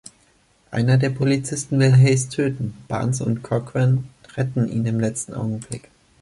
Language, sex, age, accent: German, male, 19-29, Deutschland Deutsch